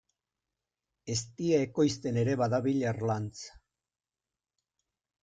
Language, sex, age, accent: Basque, male, 50-59, Erdialdekoa edo Nafarra (Gipuzkoa, Nafarroa)